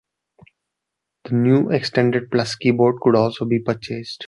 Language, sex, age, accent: English, male, 19-29, India and South Asia (India, Pakistan, Sri Lanka)